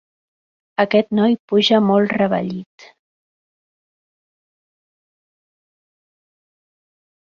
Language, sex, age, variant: Catalan, female, 40-49, Central